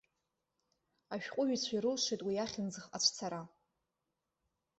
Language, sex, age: Abkhazian, female, 30-39